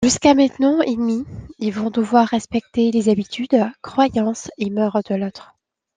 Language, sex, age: French, female, 30-39